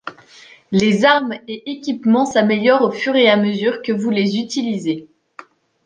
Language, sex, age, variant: French, male, 19-29, Français de métropole